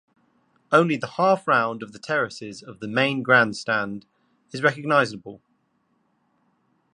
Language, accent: English, England English